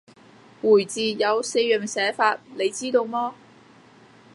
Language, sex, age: Cantonese, female, 30-39